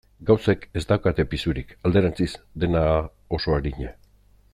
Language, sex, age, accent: Basque, male, 50-59, Erdialdekoa edo Nafarra (Gipuzkoa, Nafarroa)